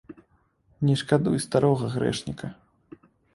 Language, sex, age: Belarusian, male, 19-29